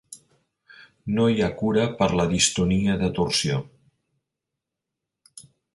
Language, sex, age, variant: Catalan, male, 50-59, Central